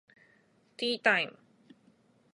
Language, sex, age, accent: Japanese, female, 30-39, 日本人